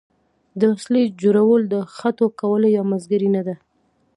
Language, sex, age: Pashto, female, 19-29